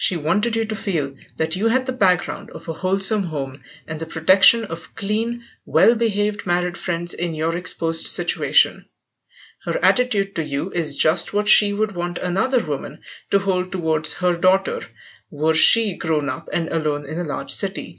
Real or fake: real